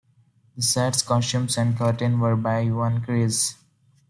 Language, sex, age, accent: English, male, 19-29, India and South Asia (India, Pakistan, Sri Lanka)